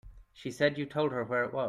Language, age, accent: English, 30-39, Irish English